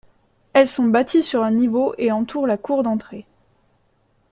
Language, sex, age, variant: French, female, 19-29, Français de métropole